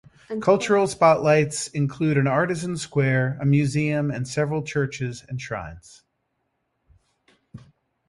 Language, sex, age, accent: English, male, 50-59, United States English